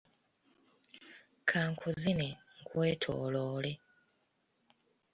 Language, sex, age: Ganda, female, 19-29